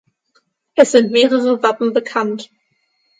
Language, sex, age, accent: German, female, 19-29, Deutschland Deutsch; Hochdeutsch